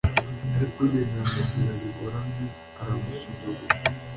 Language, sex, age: Kinyarwanda, male, under 19